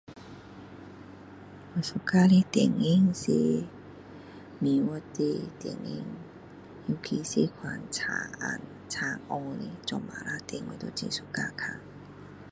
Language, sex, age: Min Dong Chinese, female, 40-49